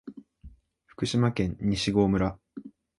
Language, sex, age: Japanese, male, 19-29